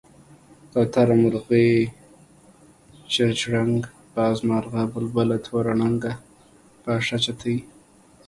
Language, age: Pashto, 19-29